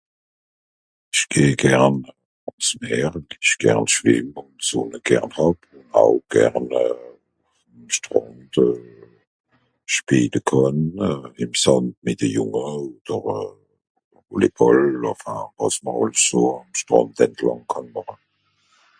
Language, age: Swiss German, 70-79